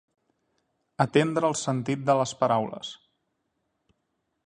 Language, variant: Catalan, Central